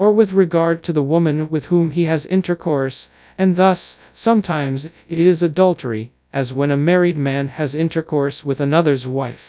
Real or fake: fake